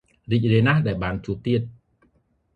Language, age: Khmer, 30-39